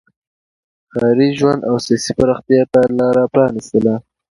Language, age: Pashto, 19-29